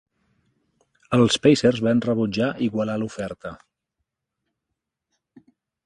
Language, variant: Catalan, Central